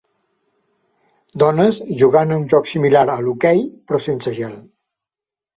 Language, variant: Catalan, Central